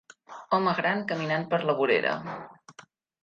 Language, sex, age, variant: Catalan, female, 19-29, Central